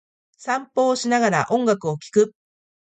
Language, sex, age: Japanese, female, 40-49